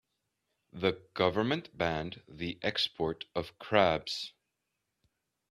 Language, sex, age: English, male, 30-39